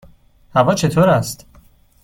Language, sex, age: Persian, male, 19-29